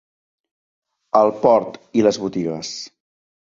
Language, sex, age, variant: Catalan, male, 30-39, Central